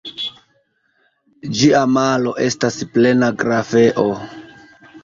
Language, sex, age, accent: Esperanto, male, 30-39, Internacia